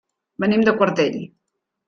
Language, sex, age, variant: Catalan, female, 50-59, Central